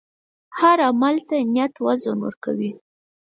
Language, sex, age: Pashto, female, under 19